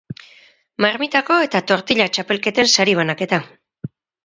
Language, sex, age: Basque, female, 40-49